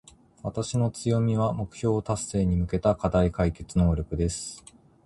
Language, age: Japanese, 19-29